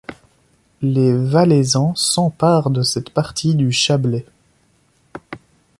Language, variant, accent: French, Français d'Europe, Français de Belgique